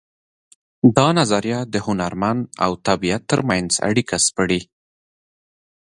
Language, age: Pashto, 30-39